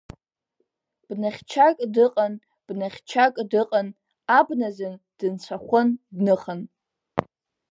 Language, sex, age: Abkhazian, female, under 19